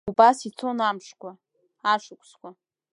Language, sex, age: Abkhazian, female, under 19